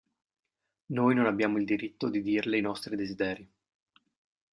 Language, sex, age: Italian, male, 19-29